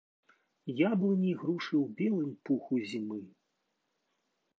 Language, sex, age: Belarusian, male, 40-49